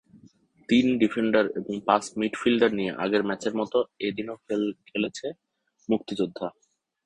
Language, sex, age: Bengali, male, 30-39